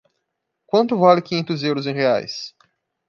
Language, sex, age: Portuguese, male, 30-39